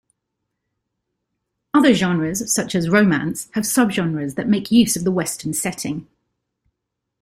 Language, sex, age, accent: English, female, 40-49, England English